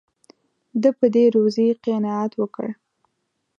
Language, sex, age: Pashto, female, 19-29